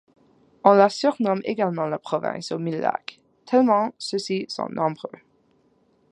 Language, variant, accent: French, Français d'Amérique du Nord, Français du Canada